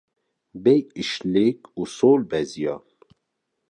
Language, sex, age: Kurdish, male, 30-39